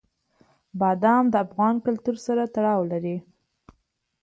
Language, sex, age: Pashto, female, 19-29